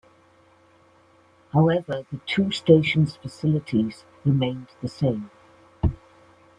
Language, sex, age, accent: English, female, 60-69, Welsh English